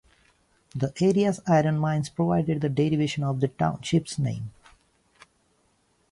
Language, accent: English, India and South Asia (India, Pakistan, Sri Lanka)